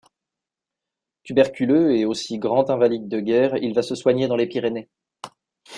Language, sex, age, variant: French, male, 19-29, Français de métropole